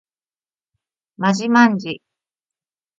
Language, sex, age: Japanese, female, 40-49